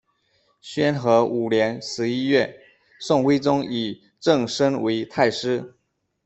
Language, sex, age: Chinese, male, 30-39